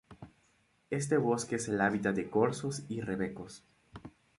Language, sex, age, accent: Spanish, male, 19-29, América central